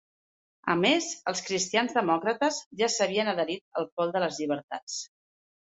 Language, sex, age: Catalan, female, 40-49